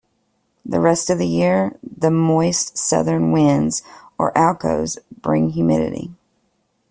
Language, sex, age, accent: English, female, 30-39, United States English